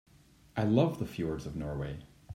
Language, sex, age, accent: English, male, 19-29, Scottish English